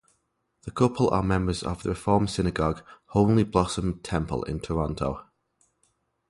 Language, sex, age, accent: English, male, 30-39, England English